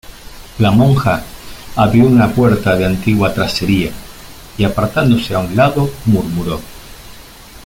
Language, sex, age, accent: Spanish, male, 50-59, Rioplatense: Argentina, Uruguay, este de Bolivia, Paraguay